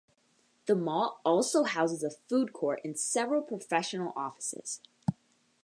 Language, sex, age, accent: English, female, under 19, United States English